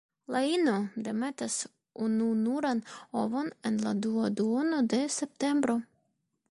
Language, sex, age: Esperanto, female, 19-29